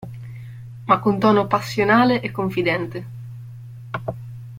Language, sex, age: Italian, female, 19-29